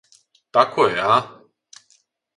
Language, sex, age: Serbian, male, 30-39